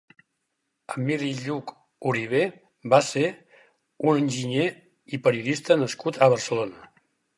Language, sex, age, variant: Catalan, male, 60-69, Central